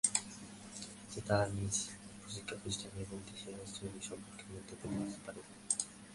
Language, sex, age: Bengali, male, under 19